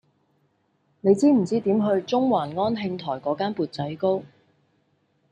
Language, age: Cantonese, 30-39